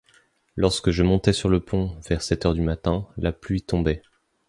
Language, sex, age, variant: French, male, 19-29, Français de métropole